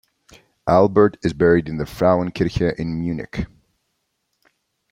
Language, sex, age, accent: English, male, 30-39, United States English